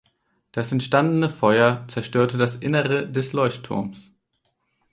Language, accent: German, Deutschland Deutsch